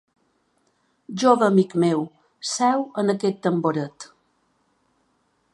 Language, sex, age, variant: Catalan, female, 50-59, Balear